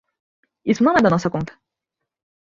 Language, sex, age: Portuguese, female, 19-29